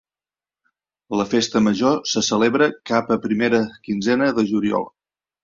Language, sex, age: Catalan, male, 50-59